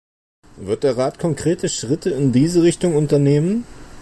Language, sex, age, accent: German, male, 40-49, Deutschland Deutsch